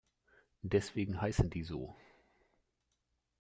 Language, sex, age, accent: German, male, 30-39, Deutschland Deutsch